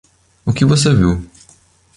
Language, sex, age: Portuguese, male, 19-29